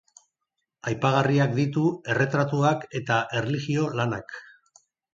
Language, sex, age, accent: Basque, male, 50-59, Mendebalekoa (Araba, Bizkaia, Gipuzkoako mendebaleko herri batzuk)